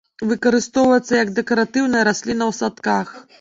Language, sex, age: Belarusian, female, 40-49